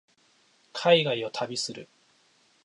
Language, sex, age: Japanese, male, 19-29